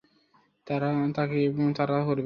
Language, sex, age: Bengali, male, 19-29